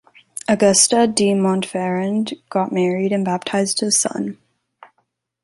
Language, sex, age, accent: English, female, 19-29, United States English